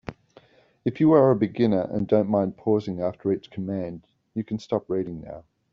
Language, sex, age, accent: English, male, 50-59, Australian English